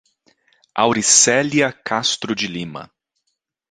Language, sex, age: Portuguese, male, 30-39